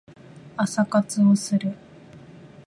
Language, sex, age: Japanese, female, 19-29